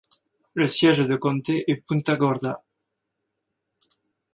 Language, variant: French, Français de métropole